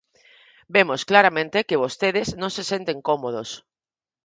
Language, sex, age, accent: Galician, female, 40-49, Normativo (estándar)